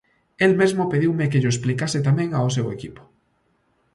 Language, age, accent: Galician, under 19, Normativo (estándar)